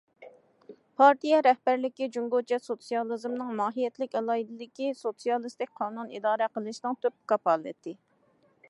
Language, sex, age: Uyghur, female, 30-39